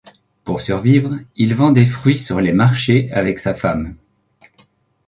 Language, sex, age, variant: French, male, 30-39, Français de métropole